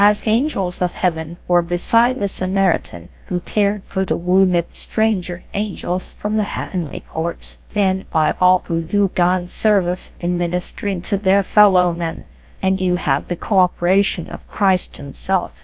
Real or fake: fake